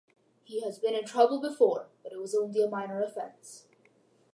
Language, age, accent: English, under 19, United States English